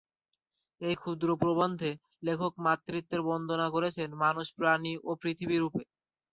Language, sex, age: Bengali, male, under 19